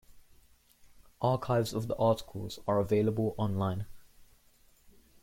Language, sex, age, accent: English, male, under 19, England English